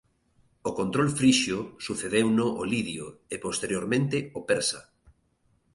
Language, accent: Galician, Normativo (estándar)